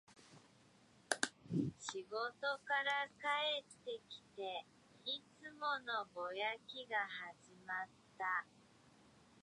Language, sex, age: Japanese, male, 19-29